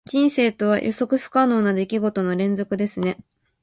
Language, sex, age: Japanese, female, 19-29